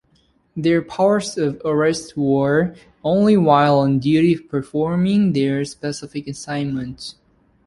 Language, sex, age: English, male, 19-29